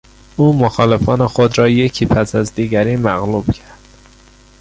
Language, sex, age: Persian, male, 19-29